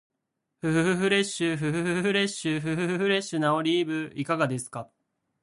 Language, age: Japanese, 19-29